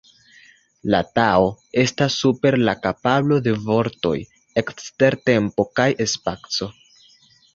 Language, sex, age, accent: Esperanto, male, 19-29, Internacia